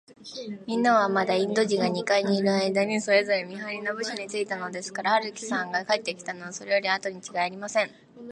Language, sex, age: Japanese, female, 19-29